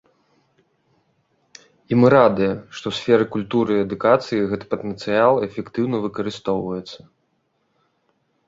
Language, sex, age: Belarusian, male, 30-39